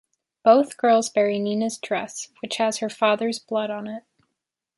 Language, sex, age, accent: English, female, 19-29, United States English